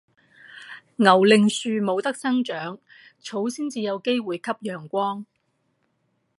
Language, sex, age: Cantonese, female, 60-69